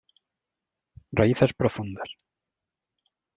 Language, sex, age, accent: Spanish, male, 30-39, España: Sur peninsular (Andalucia, Extremadura, Murcia)